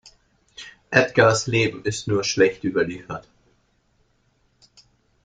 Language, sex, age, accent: German, male, 60-69, Deutschland Deutsch